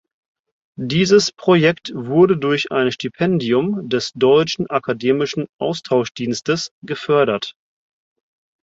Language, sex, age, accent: German, male, 30-39, Deutschland Deutsch